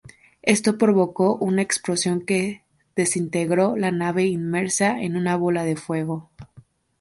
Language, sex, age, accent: Spanish, female, 19-29, México